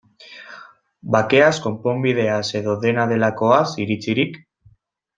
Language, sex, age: Basque, male, 19-29